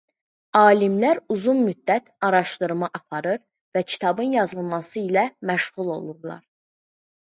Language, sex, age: Azerbaijani, female, under 19